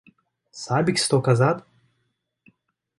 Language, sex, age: Portuguese, male, 19-29